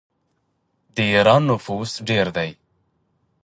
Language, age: Pashto, 19-29